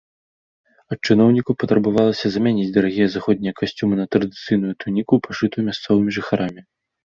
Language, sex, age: Belarusian, male, 19-29